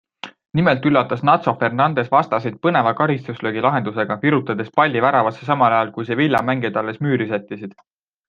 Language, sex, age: Estonian, male, 19-29